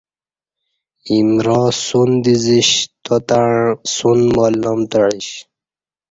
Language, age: Kati, 19-29